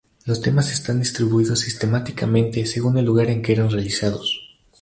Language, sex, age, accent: Spanish, male, 19-29, México